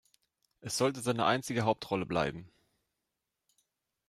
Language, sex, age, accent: German, male, 19-29, Deutschland Deutsch